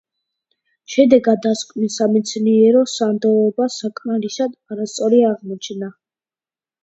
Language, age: Georgian, under 19